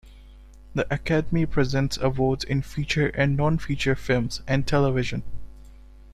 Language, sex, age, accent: English, male, 19-29, India and South Asia (India, Pakistan, Sri Lanka)